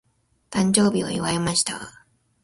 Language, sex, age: Japanese, female, 19-29